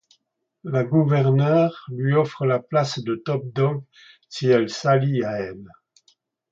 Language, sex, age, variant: French, male, 60-69, Français de métropole